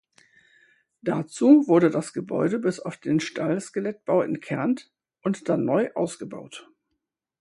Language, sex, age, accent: German, female, 50-59, Deutschland Deutsch